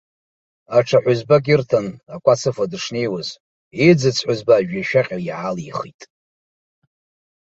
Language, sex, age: Abkhazian, male, 50-59